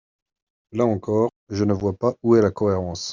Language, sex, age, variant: French, male, 40-49, Français de métropole